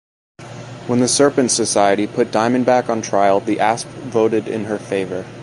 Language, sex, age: English, male, 19-29